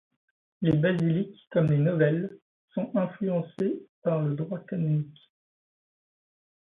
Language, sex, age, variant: French, male, 19-29, Français de métropole